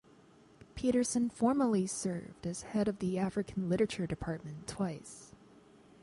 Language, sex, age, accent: English, female, 19-29, United States English